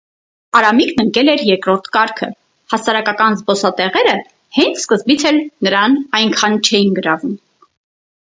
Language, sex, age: Armenian, female, 30-39